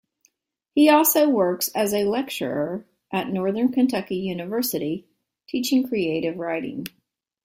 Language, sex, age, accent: English, female, 60-69, United States English